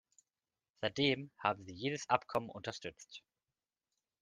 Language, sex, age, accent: German, male, 19-29, Deutschland Deutsch